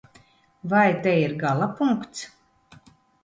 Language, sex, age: Latvian, female, 50-59